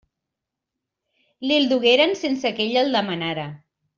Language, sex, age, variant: Catalan, female, 50-59, Central